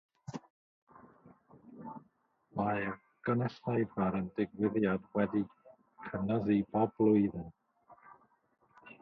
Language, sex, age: Welsh, male, 50-59